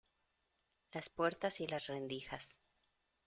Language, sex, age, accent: Spanish, female, 40-49, México